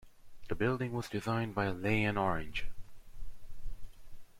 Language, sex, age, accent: English, male, under 19, India and South Asia (India, Pakistan, Sri Lanka)